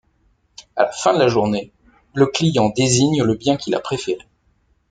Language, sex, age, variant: French, male, 40-49, Français de métropole